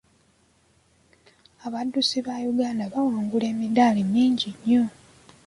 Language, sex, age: Ganda, female, 19-29